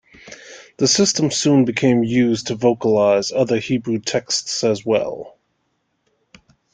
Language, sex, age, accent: English, male, 30-39, United States English